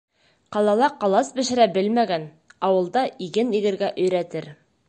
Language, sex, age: Bashkir, female, 19-29